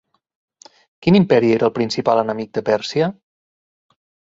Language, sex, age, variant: Catalan, male, 40-49, Central